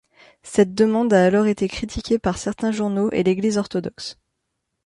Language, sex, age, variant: French, female, 19-29, Français de métropole